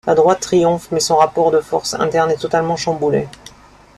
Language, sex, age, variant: French, male, 30-39, Français de métropole